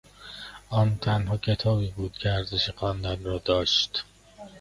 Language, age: Persian, 40-49